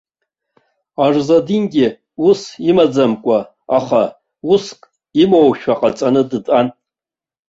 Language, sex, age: Abkhazian, male, 60-69